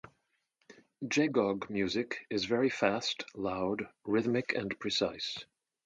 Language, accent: English, United States English